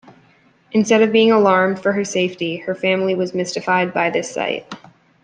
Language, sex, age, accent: English, female, 19-29, United States English